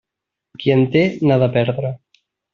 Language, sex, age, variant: Catalan, male, 30-39, Central